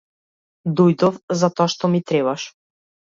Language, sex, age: Macedonian, female, 30-39